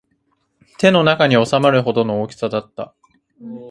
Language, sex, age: Japanese, male, under 19